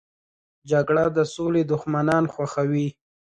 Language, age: Pashto, 30-39